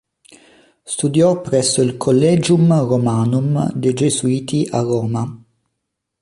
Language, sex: Italian, male